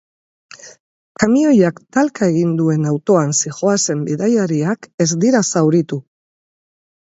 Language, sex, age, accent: Basque, female, 60-69, Mendebalekoa (Araba, Bizkaia, Gipuzkoako mendebaleko herri batzuk)